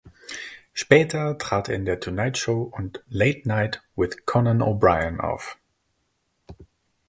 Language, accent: German, Deutschland Deutsch